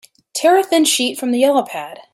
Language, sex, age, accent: English, female, 30-39, United States English